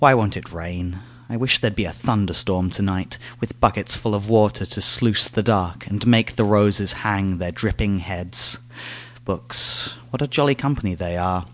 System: none